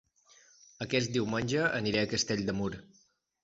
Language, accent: Catalan, mallorquí